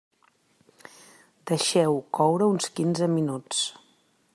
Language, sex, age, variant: Catalan, female, 40-49, Central